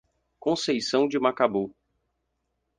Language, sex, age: Portuguese, male, 19-29